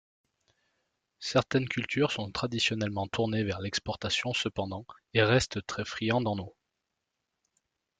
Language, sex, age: French, male, 30-39